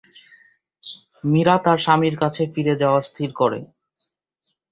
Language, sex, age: Bengali, male, 19-29